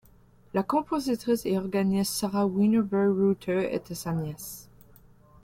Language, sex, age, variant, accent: French, female, under 19, Français d'Amérique du Nord, Français du Canada